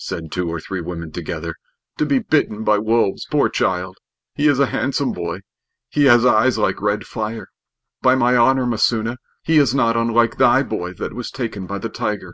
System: none